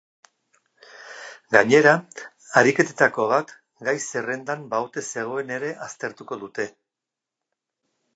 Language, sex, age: Basque, male, 60-69